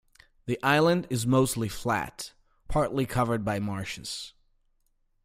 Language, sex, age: English, male, 30-39